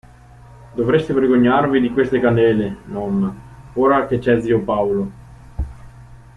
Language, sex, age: Italian, male, 19-29